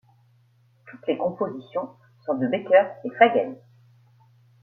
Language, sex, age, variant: French, female, 50-59, Français de métropole